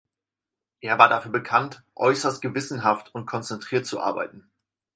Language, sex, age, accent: German, male, 19-29, Deutschland Deutsch